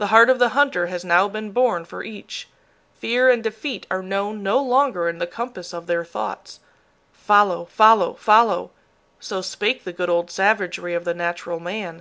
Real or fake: real